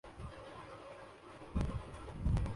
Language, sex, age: Urdu, male, 19-29